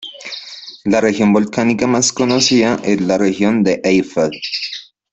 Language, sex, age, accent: Spanish, male, 19-29, Andino-Pacífico: Colombia, Perú, Ecuador, oeste de Bolivia y Venezuela andina